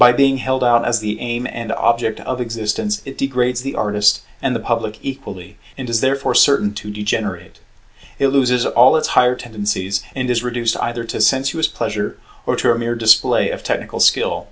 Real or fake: real